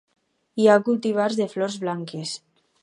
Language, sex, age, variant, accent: Catalan, female, under 19, Alacantí, valencià